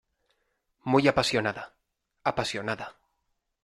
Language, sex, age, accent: Spanish, male, 19-29, España: Centro-Sur peninsular (Madrid, Toledo, Castilla-La Mancha)